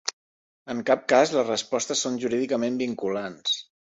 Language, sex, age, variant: Catalan, male, 30-39, Central